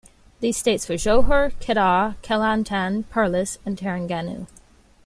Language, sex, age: English, female, 19-29